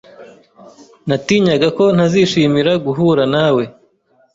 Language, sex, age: Kinyarwanda, male, 30-39